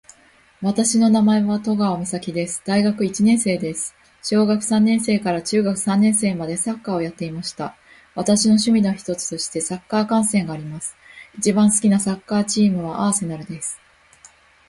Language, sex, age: Japanese, female, 19-29